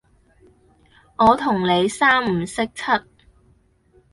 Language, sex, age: Cantonese, female, 19-29